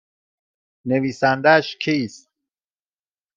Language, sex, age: Persian, male, 40-49